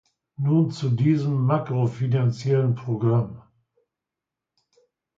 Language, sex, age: German, male, 70-79